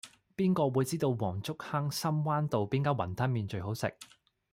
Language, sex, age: Cantonese, male, 19-29